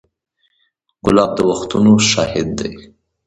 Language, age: Pashto, 19-29